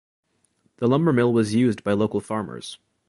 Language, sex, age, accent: English, male, 19-29, United States English